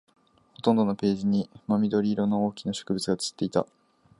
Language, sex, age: Japanese, male, 19-29